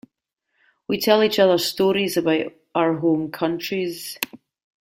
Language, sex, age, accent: English, female, 40-49, Scottish English